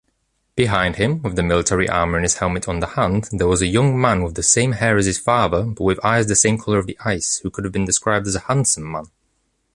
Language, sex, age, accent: English, male, under 19, England English